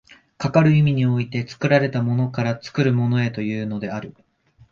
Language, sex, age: Japanese, male, 19-29